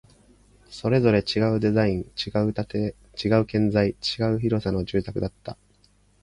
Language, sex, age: Japanese, male, 40-49